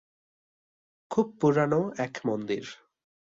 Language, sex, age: Bengali, male, 19-29